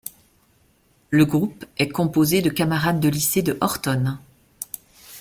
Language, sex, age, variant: French, female, 50-59, Français de métropole